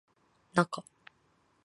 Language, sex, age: Japanese, female, 19-29